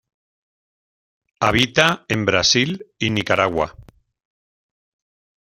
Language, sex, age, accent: Spanish, male, 50-59, España: Centro-Sur peninsular (Madrid, Toledo, Castilla-La Mancha)